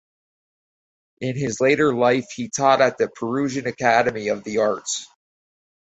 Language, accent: English, United States English